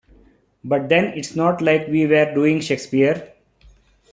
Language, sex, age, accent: English, male, 30-39, India and South Asia (India, Pakistan, Sri Lanka)